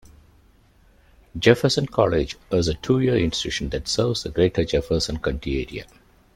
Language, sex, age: English, male, 50-59